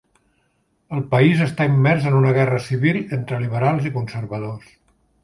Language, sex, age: Catalan, male, 70-79